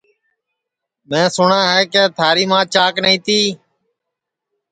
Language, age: Sansi, 19-29